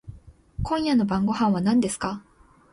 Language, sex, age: Japanese, female, 19-29